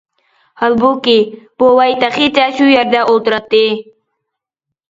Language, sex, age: Uyghur, female, under 19